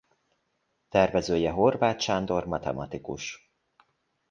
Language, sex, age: Hungarian, male, 40-49